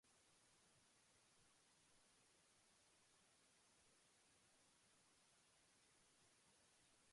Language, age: English, under 19